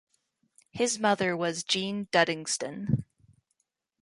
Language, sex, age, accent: English, female, 19-29, Canadian English